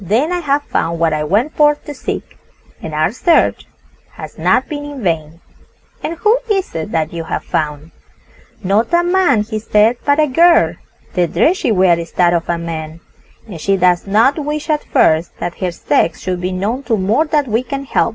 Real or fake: real